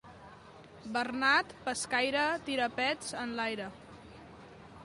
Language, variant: Catalan, Nord-Occidental